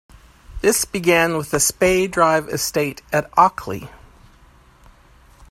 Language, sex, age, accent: English, male, 50-59, Canadian English